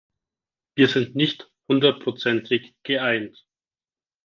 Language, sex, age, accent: German, male, 19-29, Deutschland Deutsch